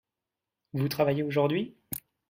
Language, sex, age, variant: French, male, 19-29, Français de métropole